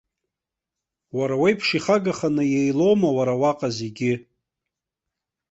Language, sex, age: Abkhazian, male, 30-39